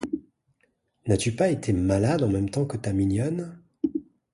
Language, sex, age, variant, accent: French, male, 40-49, Français d'Europe, Français de Belgique